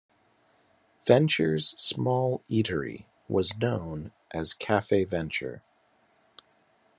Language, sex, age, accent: English, male, 40-49, United States English